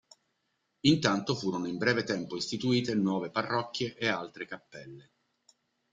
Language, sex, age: Italian, male, 50-59